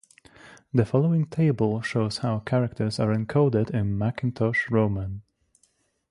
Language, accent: English, polish